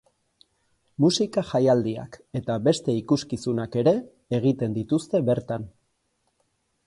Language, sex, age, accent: Basque, male, 40-49, Erdialdekoa edo Nafarra (Gipuzkoa, Nafarroa)